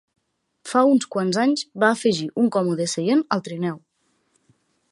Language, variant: Catalan, Nord-Occidental